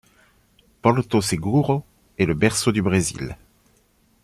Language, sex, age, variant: French, male, 40-49, Français de métropole